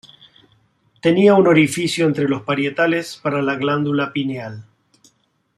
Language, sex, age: Spanish, male, 50-59